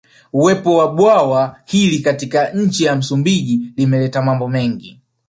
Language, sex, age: Swahili, male, 19-29